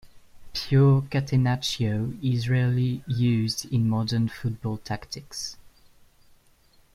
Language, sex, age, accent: English, male, 19-29, England English